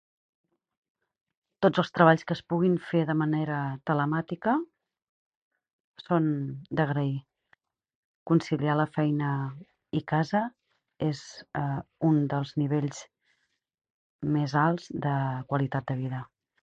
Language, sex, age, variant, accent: Catalan, female, 40-49, Central, Camp de Tarragona